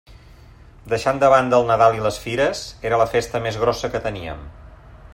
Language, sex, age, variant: Catalan, male, 40-49, Central